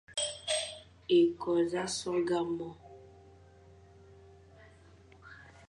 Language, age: Fang, under 19